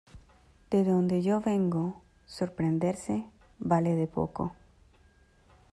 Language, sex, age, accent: Spanish, female, 30-39, Andino-Pacífico: Colombia, Perú, Ecuador, oeste de Bolivia y Venezuela andina